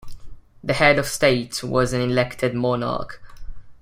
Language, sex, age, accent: English, male, under 19, England English